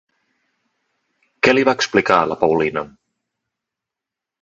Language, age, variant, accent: Catalan, 30-39, Central, central